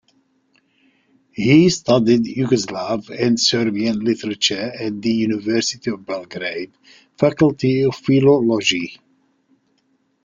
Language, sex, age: English, male, 60-69